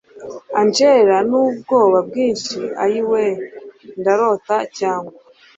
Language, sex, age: Kinyarwanda, female, 30-39